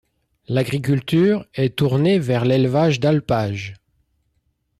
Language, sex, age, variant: French, male, 50-59, Français de métropole